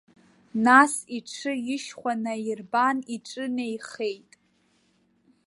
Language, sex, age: Abkhazian, female, under 19